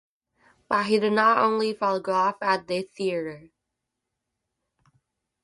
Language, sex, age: English, female, 19-29